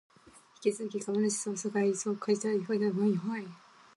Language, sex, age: Japanese, female, 19-29